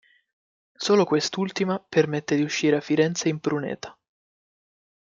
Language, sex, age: Italian, male, 19-29